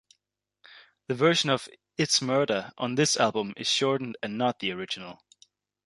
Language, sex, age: English, male, under 19